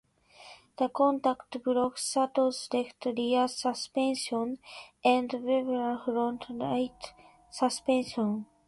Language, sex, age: English, female, 19-29